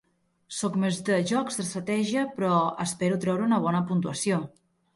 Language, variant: Catalan, Septentrional